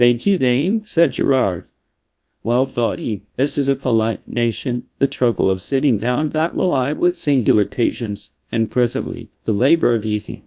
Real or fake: fake